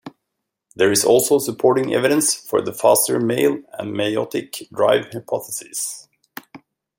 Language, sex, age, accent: English, male, 40-49, United States English